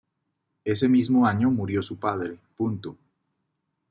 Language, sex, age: Spanish, male, 40-49